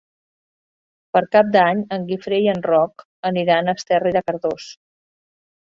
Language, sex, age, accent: Catalan, female, 50-59, Català central